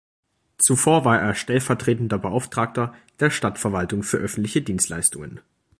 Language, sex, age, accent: German, male, under 19, Deutschland Deutsch